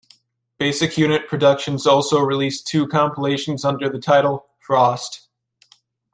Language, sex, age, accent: English, male, 19-29, United States English